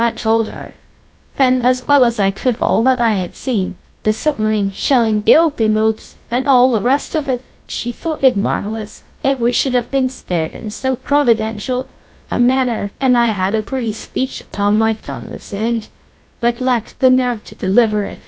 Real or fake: fake